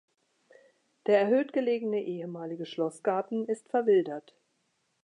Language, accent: German, Deutschland Deutsch